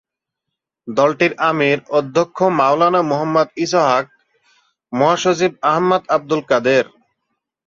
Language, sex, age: Bengali, male, 19-29